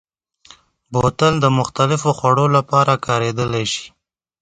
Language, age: Pashto, 19-29